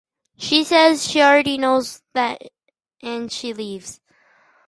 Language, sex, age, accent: English, male, under 19, United States English